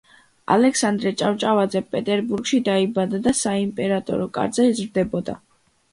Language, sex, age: Georgian, female, under 19